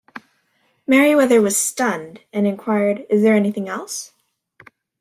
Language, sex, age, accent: English, female, under 19, Canadian English